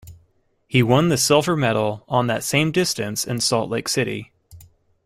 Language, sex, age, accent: English, male, 19-29, United States English